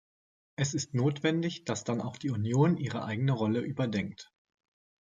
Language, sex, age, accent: German, male, 40-49, Deutschland Deutsch